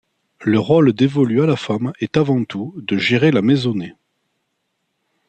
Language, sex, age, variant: French, male, 40-49, Français de métropole